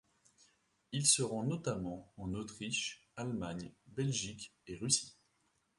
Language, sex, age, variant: French, male, 19-29, Français de métropole